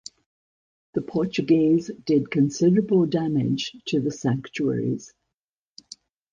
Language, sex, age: English, female, 70-79